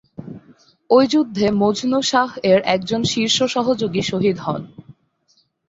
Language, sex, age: Bengali, female, 19-29